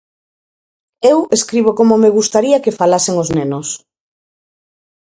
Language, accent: Galician, Normativo (estándar)